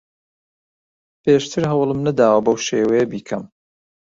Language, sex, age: Central Kurdish, male, 30-39